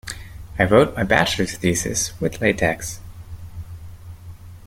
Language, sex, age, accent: English, male, 30-39, United States English